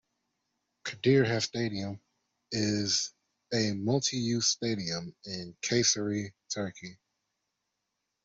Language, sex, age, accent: English, male, 19-29, United States English